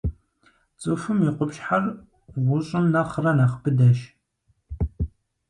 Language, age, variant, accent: Kabardian, 19-29, Адыгэбзэ (Къэбэрдей, Кирил, псоми зэдай), Джылэхъстэней (Gilahsteney)